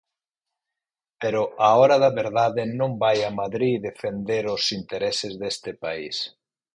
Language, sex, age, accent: Galician, male, 50-59, Normativo (estándar)